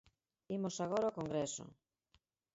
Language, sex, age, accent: Galician, female, 40-49, Central (gheada)